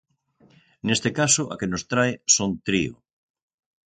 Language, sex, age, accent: Galician, male, 60-69, Atlántico (seseo e gheada)